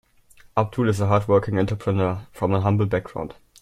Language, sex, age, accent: English, male, under 19, United States English